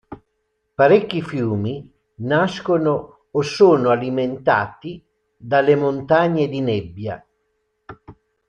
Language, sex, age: Italian, male, 60-69